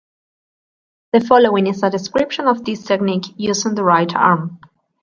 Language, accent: English, England English